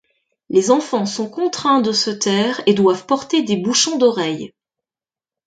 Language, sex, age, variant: French, female, 50-59, Français de métropole